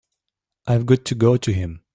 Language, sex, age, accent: English, male, 30-39, New Zealand English